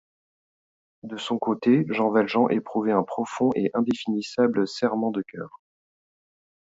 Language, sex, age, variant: French, male, 40-49, Français de métropole